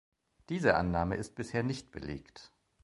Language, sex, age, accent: German, male, 30-39, Deutschland Deutsch